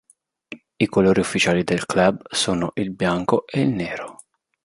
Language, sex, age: Italian, male, 19-29